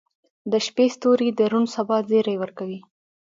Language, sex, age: Pashto, female, 19-29